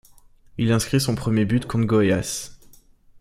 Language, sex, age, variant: French, male, 19-29, Français de métropole